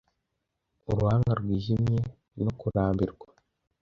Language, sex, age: Kinyarwanda, male, under 19